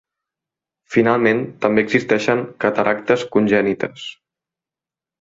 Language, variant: Catalan, Central